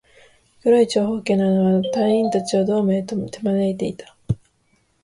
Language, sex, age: Japanese, female, 19-29